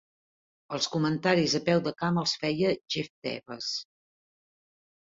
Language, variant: Catalan, Central